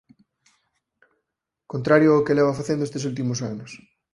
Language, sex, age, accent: Galician, male, 30-39, Normativo (estándar)